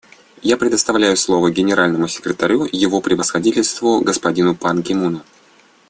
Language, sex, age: Russian, male, 19-29